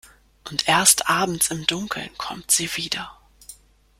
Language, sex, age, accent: German, female, 30-39, Deutschland Deutsch